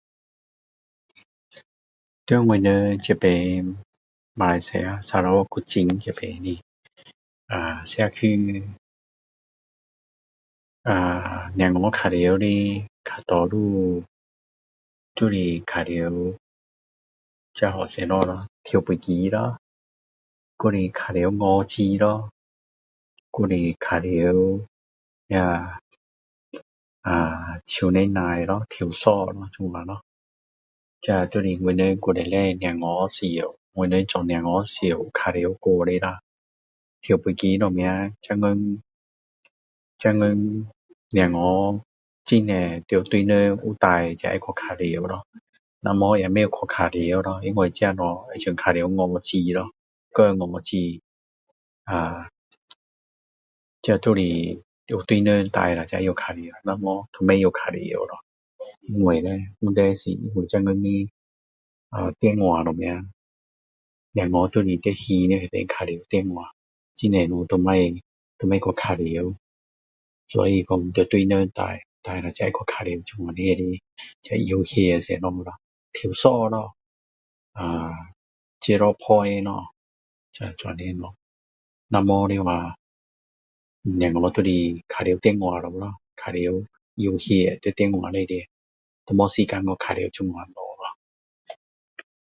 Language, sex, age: Min Dong Chinese, male, 50-59